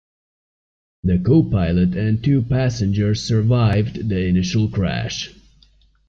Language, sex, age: English, male, 19-29